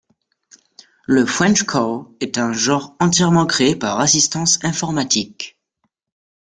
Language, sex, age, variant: French, male, under 19, Français de métropole